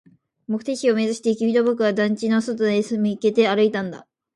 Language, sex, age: Japanese, female, under 19